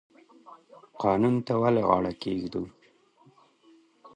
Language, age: Pashto, 30-39